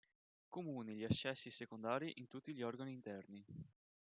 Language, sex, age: Italian, male, 30-39